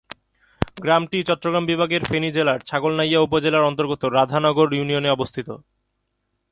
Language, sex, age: Bengali, male, 19-29